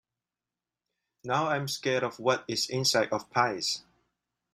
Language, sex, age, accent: English, male, 30-39, Malaysian English